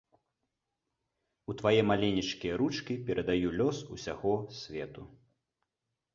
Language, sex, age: Belarusian, male, 30-39